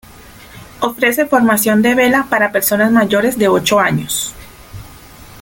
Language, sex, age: Spanish, female, 30-39